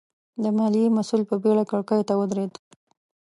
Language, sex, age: Pashto, female, 30-39